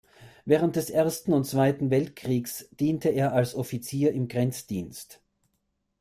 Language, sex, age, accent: German, male, 40-49, Österreichisches Deutsch